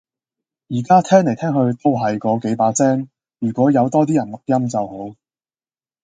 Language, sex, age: Cantonese, male, under 19